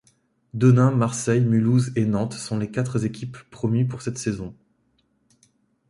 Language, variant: French, Français de métropole